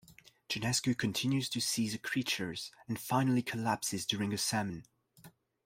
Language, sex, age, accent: English, male, 19-29, England English